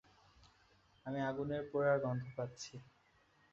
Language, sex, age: Bengali, male, 19-29